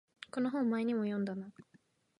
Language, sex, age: Japanese, female, under 19